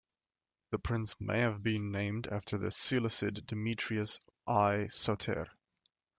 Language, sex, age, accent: English, male, 19-29, United States English